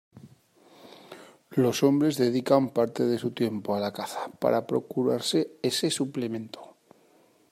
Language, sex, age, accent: Spanish, male, 40-49, España: Norte peninsular (Asturias, Castilla y León, Cantabria, País Vasco, Navarra, Aragón, La Rioja, Guadalajara, Cuenca)